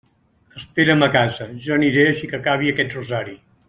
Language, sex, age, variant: Catalan, male, 60-69, Central